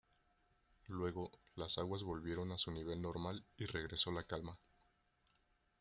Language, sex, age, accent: Spanish, male, 19-29, México